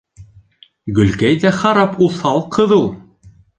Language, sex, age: Bashkir, male, 19-29